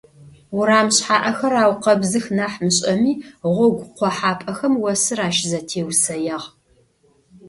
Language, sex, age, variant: Adyghe, female, 50-59, Адыгабзэ (Кирил, пстэумэ зэдыряе)